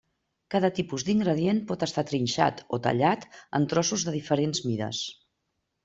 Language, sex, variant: Catalan, female, Central